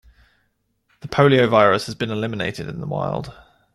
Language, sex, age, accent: English, male, 30-39, England English